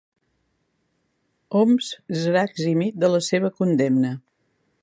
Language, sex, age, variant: Catalan, female, 60-69, Central